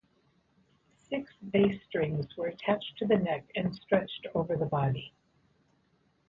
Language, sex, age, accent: English, female, 60-69, United States English